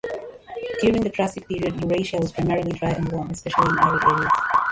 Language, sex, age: English, female, 30-39